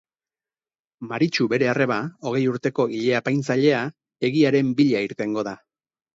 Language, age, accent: Basque, 40-49, Erdialdekoa edo Nafarra (Gipuzkoa, Nafarroa)